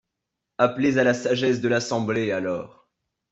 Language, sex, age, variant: French, male, under 19, Français de métropole